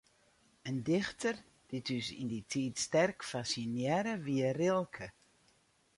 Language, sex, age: Western Frisian, female, 60-69